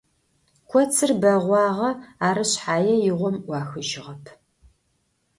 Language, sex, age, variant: Adyghe, female, 50-59, Адыгабзэ (Кирил, пстэумэ зэдыряе)